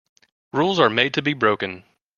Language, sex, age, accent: English, male, 30-39, United States English